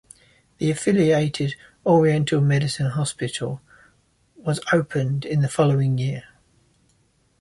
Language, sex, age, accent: English, male, 30-39, England English